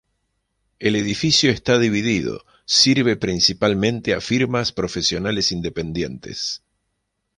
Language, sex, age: Spanish, male, 50-59